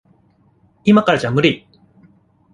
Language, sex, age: Japanese, male, 40-49